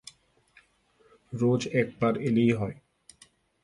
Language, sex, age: Bengali, male, 19-29